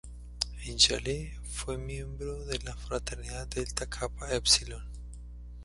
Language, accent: Spanish, Andino-Pacífico: Colombia, Perú, Ecuador, oeste de Bolivia y Venezuela andina